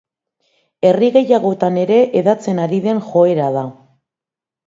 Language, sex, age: Basque, female, 50-59